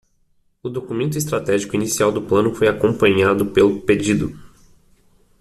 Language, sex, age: Portuguese, male, 19-29